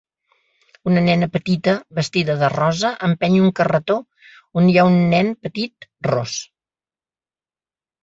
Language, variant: Catalan, Central